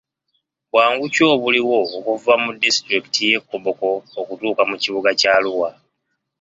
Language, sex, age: Ganda, male, 19-29